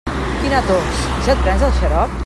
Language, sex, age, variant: Catalan, female, 50-59, Central